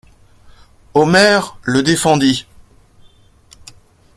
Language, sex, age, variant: French, male, 30-39, Français de métropole